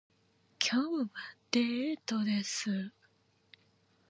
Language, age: Japanese, 19-29